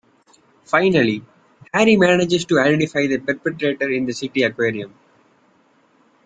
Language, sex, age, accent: English, male, 19-29, India and South Asia (India, Pakistan, Sri Lanka)